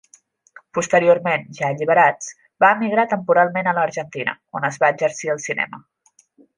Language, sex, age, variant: Catalan, female, 30-39, Central